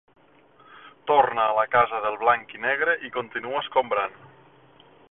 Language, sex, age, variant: Catalan, male, 30-39, Septentrional